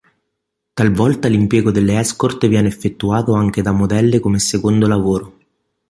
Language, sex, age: Italian, male, 19-29